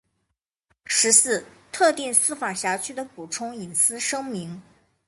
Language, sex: Chinese, female